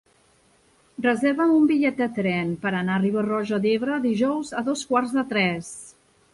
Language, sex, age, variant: Catalan, female, 40-49, Central